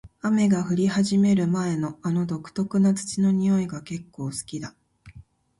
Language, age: Japanese, 30-39